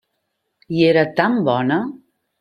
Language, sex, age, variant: Catalan, female, 50-59, Central